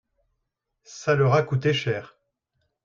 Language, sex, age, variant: French, male, 40-49, Français de métropole